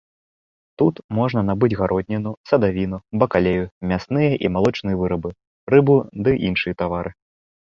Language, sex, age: Belarusian, male, 19-29